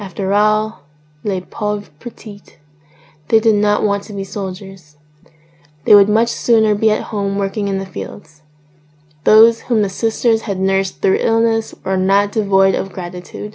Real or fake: real